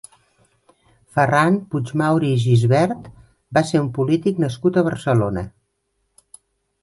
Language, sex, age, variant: Catalan, female, 50-59, Central